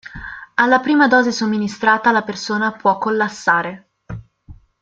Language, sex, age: Italian, female, under 19